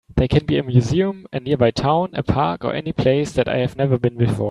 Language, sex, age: English, male, 19-29